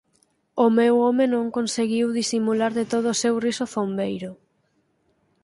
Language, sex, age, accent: Galician, female, under 19, Oriental (común en zona oriental)